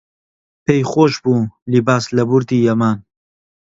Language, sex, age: Central Kurdish, male, 19-29